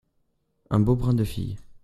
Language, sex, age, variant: French, male, under 19, Français de métropole